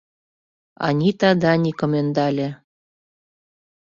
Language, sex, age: Mari, female, 40-49